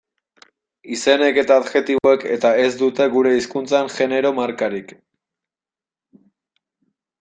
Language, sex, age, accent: Basque, male, 19-29, Mendebalekoa (Araba, Bizkaia, Gipuzkoako mendebaleko herri batzuk)